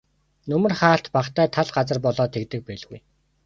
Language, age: Mongolian, 19-29